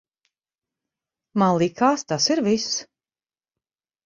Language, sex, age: Latvian, female, 30-39